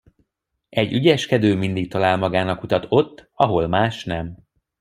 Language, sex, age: Hungarian, male, 30-39